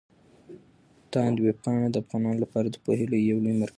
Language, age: Pashto, 19-29